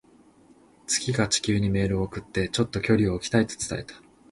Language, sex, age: Japanese, male, 19-29